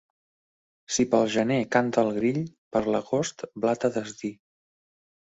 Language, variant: Catalan, Central